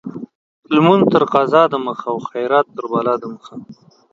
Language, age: Pashto, 30-39